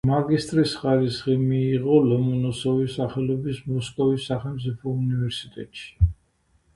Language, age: Georgian, 60-69